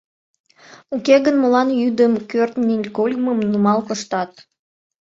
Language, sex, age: Mari, female, under 19